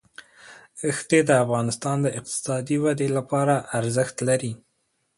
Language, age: Pashto, 19-29